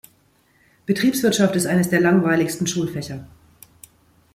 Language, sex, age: German, female, 40-49